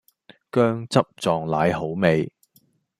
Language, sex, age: Cantonese, male, 40-49